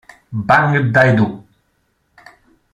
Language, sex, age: Italian, male, 19-29